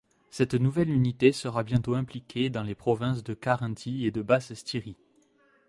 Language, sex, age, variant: French, male, 19-29, Français de métropole